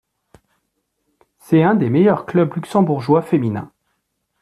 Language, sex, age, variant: French, male, 19-29, Français de métropole